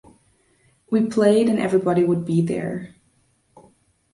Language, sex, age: English, female, 19-29